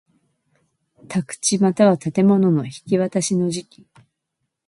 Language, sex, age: Japanese, female, 50-59